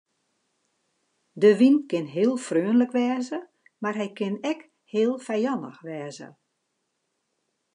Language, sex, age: Western Frisian, female, 50-59